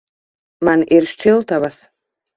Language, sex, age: Latvian, female, 30-39